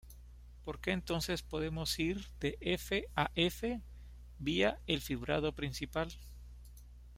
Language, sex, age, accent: Spanish, male, 30-39, México